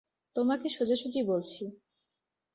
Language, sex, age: Bengali, female, 19-29